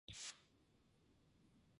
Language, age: Japanese, 19-29